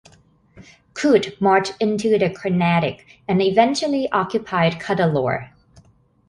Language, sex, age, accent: English, female, 19-29, United States English